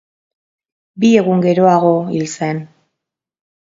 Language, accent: Basque, Mendebalekoa (Araba, Bizkaia, Gipuzkoako mendebaleko herri batzuk)